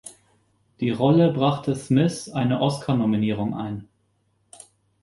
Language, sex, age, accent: German, male, 30-39, Deutschland Deutsch